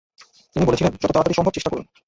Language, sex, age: Bengali, male, 19-29